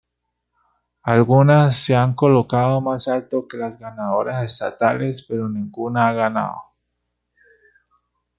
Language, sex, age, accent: Spanish, male, 30-39, Andino-Pacífico: Colombia, Perú, Ecuador, oeste de Bolivia y Venezuela andina